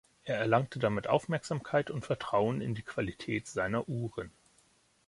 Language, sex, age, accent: German, male, 40-49, Deutschland Deutsch